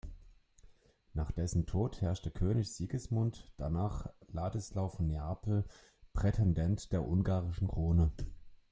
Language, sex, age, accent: German, male, 30-39, Deutschland Deutsch